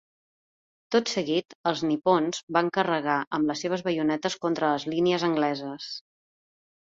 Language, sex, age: Catalan, female, 40-49